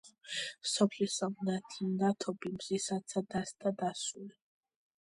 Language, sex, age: Georgian, female, under 19